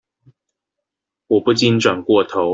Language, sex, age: Chinese, male, 19-29